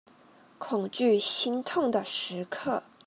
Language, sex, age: Chinese, female, 19-29